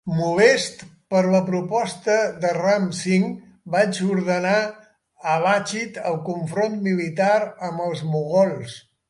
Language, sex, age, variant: Catalan, male, 70-79, Central